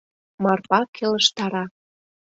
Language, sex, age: Mari, female, 30-39